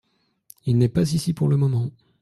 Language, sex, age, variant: French, male, 30-39, Français de métropole